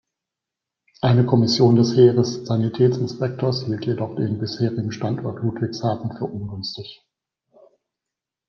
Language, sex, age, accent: German, male, 30-39, Deutschland Deutsch